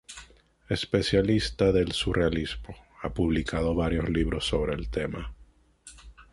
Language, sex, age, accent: Spanish, male, 19-29, Caribe: Cuba, Venezuela, Puerto Rico, República Dominicana, Panamá, Colombia caribeña, México caribeño, Costa del golfo de México